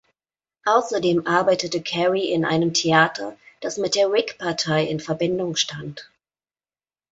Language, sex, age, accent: German, female, 30-39, Deutschland Deutsch